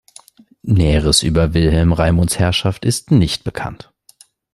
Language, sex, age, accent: German, male, 19-29, Deutschland Deutsch